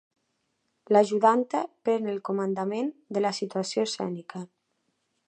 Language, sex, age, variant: Catalan, female, 19-29, Nord-Occidental